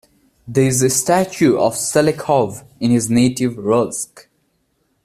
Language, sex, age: English, male, 19-29